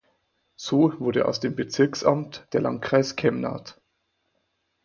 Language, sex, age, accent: German, male, 19-29, Deutschland Deutsch; Österreichisches Deutsch